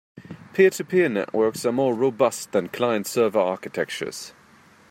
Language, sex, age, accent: English, male, 30-39, England English